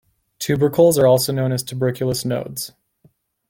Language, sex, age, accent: English, male, 19-29, United States English